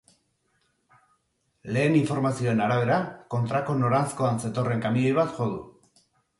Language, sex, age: Basque, male, 40-49